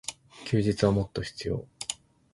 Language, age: Japanese, 19-29